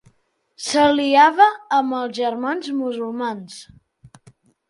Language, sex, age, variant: Catalan, male, under 19, Central